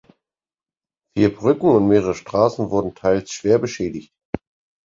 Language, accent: German, Deutschland Deutsch